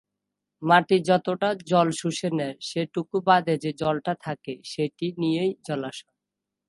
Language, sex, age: Bengali, male, 19-29